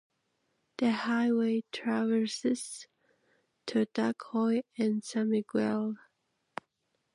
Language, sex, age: English, female, 19-29